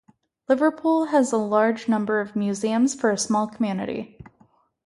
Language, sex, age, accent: English, female, 19-29, United States English